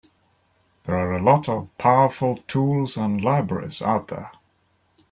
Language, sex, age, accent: English, male, 19-29, England English